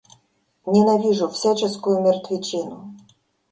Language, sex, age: Russian, female, 30-39